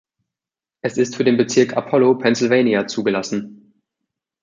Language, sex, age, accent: German, male, 19-29, Deutschland Deutsch